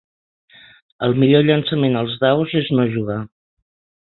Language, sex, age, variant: Catalan, female, 60-69, Central